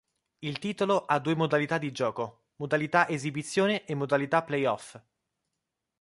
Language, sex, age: Italian, male, 19-29